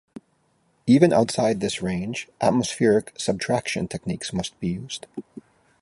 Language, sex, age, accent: English, male, 40-49, United States English